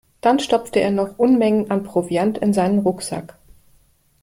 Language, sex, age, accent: German, female, 50-59, Deutschland Deutsch